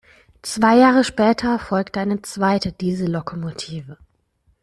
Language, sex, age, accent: German, female, 30-39, Deutschland Deutsch